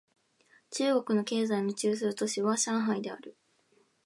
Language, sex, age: Japanese, female, 19-29